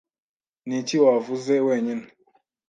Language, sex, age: Kinyarwanda, male, 19-29